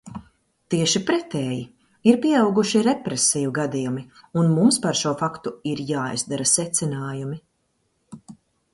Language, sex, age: Latvian, female, 40-49